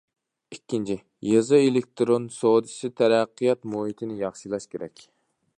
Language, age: Uyghur, 19-29